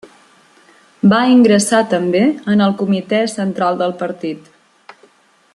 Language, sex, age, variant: Catalan, female, 30-39, Central